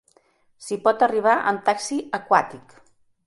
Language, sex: Catalan, female